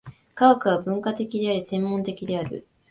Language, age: Japanese, 19-29